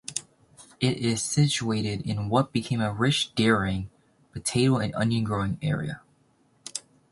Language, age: English, under 19